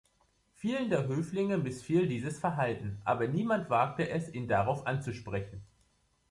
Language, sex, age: German, male, 19-29